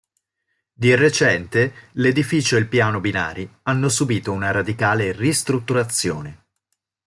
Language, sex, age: Italian, male, 40-49